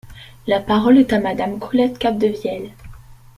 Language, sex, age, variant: French, female, under 19, Français de métropole